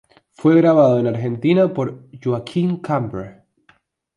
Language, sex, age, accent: Spanish, male, 19-29, España: Sur peninsular (Andalucia, Extremadura, Murcia)